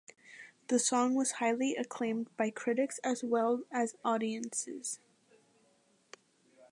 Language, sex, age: English, female, under 19